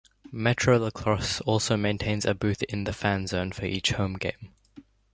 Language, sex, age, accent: English, male, under 19, Australian English